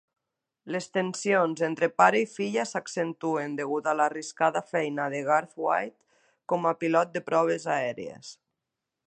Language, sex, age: Catalan, female, 30-39